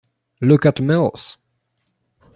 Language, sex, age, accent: English, male, under 19, United States English